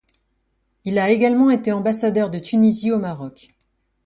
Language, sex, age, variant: French, female, 30-39, Français de métropole